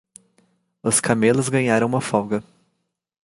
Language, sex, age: Portuguese, male, 19-29